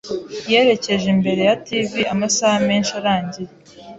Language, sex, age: Kinyarwanda, female, 19-29